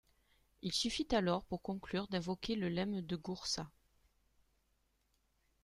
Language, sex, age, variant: French, female, 40-49, Français de métropole